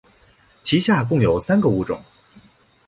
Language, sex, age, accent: Chinese, male, 19-29, 出生地：黑龙江省